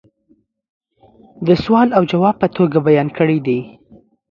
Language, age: Pashto, under 19